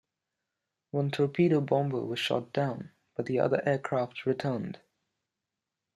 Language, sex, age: English, male, under 19